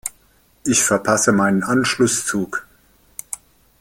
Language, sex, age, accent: German, male, 50-59, Deutschland Deutsch